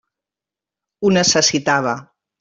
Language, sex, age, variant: Catalan, female, 50-59, Central